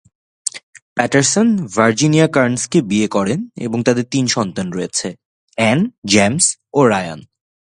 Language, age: Bengali, 19-29